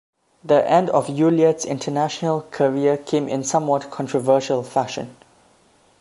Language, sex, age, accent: English, male, under 19, Southern African (South Africa, Zimbabwe, Namibia)